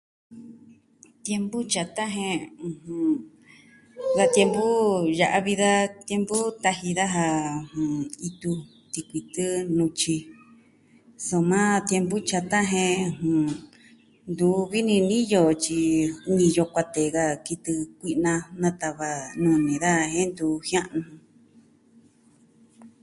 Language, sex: Southwestern Tlaxiaco Mixtec, female